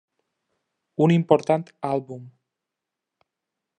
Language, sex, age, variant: Catalan, male, 19-29, Balear